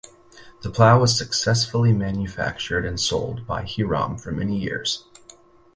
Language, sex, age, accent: English, male, 30-39, United States English